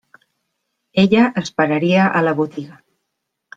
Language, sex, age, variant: Catalan, female, 40-49, Central